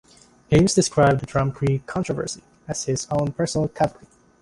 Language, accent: English, Filipino